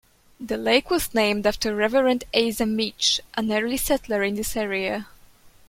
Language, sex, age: English, female, under 19